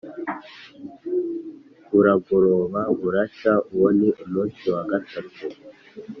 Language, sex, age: Kinyarwanda, male, under 19